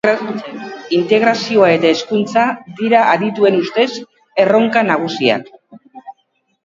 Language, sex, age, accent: Basque, female, 30-39, Mendebalekoa (Araba, Bizkaia, Gipuzkoako mendebaleko herri batzuk)